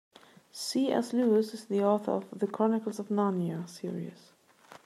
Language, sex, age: English, female, 30-39